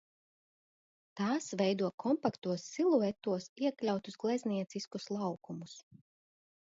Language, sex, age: Latvian, female, 40-49